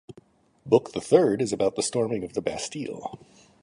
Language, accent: English, United States English